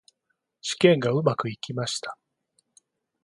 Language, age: Japanese, 50-59